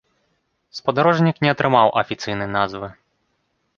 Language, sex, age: Belarusian, male, 19-29